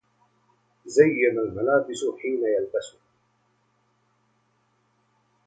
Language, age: Arabic, 40-49